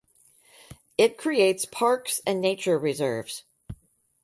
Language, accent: English, United States English